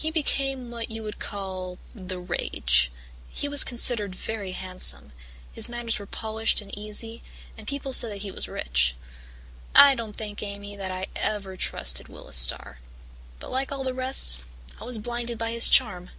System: none